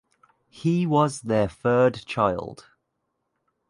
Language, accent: English, England English